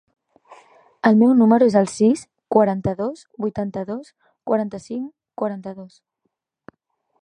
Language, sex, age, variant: Catalan, female, 19-29, Central